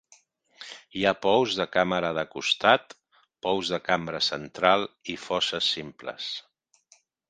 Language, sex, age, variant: Catalan, male, 50-59, Central